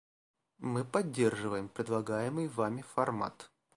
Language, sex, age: Russian, male, 30-39